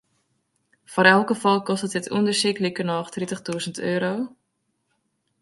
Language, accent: Western Frisian, Wâldfrysk